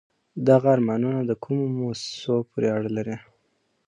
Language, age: Pashto, 19-29